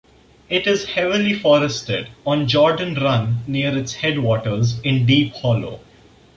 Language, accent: English, India and South Asia (India, Pakistan, Sri Lanka)